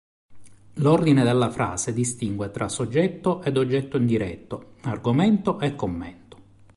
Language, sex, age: Italian, male, 30-39